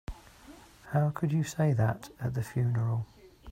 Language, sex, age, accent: English, male, 40-49, England English